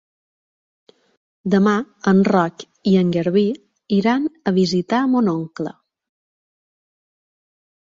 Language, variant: Catalan, Balear